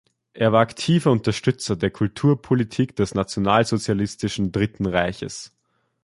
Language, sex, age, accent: German, male, under 19, Österreichisches Deutsch